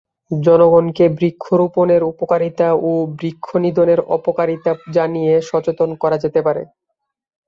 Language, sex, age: Bengali, male, under 19